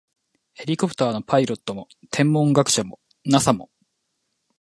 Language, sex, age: Japanese, male, 30-39